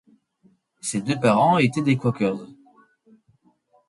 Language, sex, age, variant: French, male, 19-29, Français de métropole